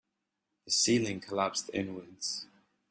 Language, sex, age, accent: English, male, 19-29, England English